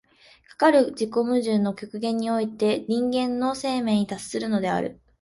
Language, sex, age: Japanese, female, 19-29